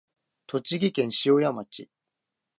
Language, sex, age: Japanese, male, 19-29